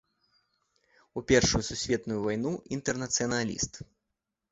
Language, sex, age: Belarusian, male, 30-39